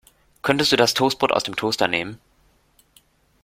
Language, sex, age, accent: German, male, under 19, Deutschland Deutsch